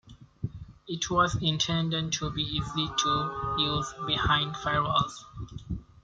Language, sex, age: English, male, 19-29